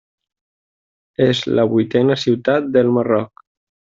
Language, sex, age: Catalan, male, 19-29